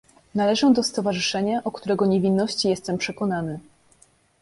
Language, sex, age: Polish, female, 19-29